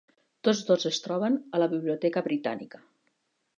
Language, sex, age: Catalan, female, 60-69